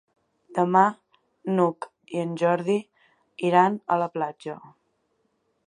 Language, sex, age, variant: Catalan, female, 19-29, Central